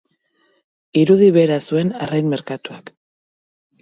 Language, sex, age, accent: Basque, female, 40-49, Mendebalekoa (Araba, Bizkaia, Gipuzkoako mendebaleko herri batzuk)